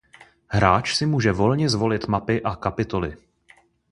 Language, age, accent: Czech, 19-29, pražský